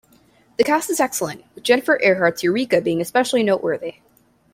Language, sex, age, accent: English, female, under 19, United States English